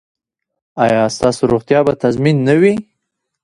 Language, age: Pashto, 19-29